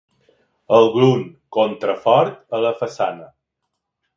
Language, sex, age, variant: Catalan, male, 40-49, Balear